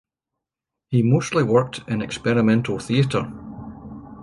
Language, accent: English, Scottish English